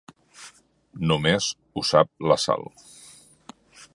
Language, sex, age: Catalan, male, 50-59